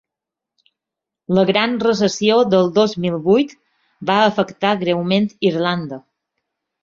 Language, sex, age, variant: Catalan, female, 30-39, Balear